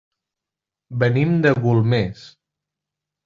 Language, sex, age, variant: Catalan, male, 19-29, Central